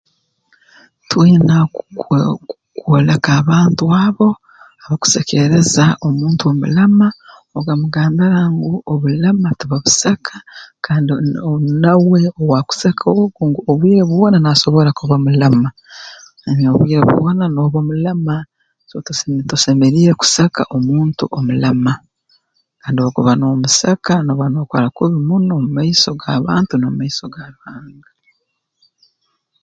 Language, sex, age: Tooro, female, 40-49